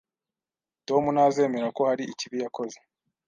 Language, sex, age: Kinyarwanda, male, 19-29